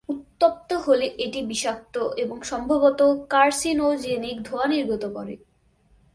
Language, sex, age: Bengali, female, 19-29